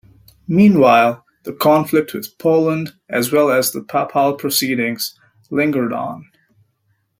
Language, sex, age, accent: English, male, 30-39, United States English